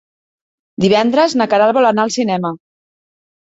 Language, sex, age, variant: Catalan, female, 40-49, Central